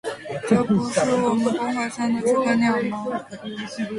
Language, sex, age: Chinese, female, 19-29